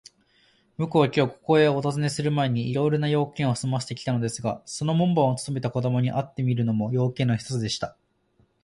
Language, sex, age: Japanese, male, 19-29